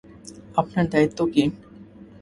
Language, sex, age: Bengali, male, 19-29